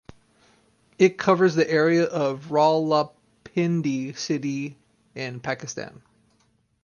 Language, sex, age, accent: English, male, 30-39, United States English